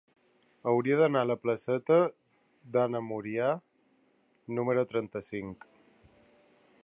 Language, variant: Catalan, Balear